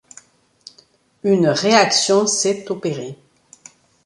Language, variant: French, Français de métropole